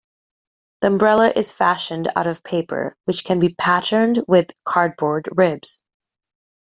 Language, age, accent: English, 30-39, England English